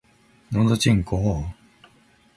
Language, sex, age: Japanese, male, 60-69